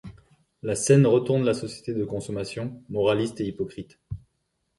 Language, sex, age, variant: French, male, 40-49, Français de métropole